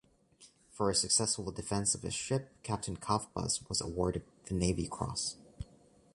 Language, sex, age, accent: English, male, 19-29, United States English